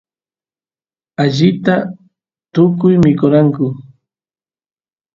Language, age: Santiago del Estero Quichua, 40-49